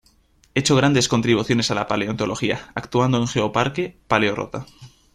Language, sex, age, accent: Spanish, male, under 19, España: Norte peninsular (Asturias, Castilla y León, Cantabria, País Vasco, Navarra, Aragón, La Rioja, Guadalajara, Cuenca)